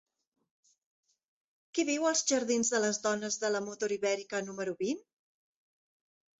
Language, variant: Catalan, Central